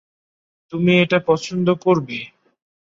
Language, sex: Bengali, male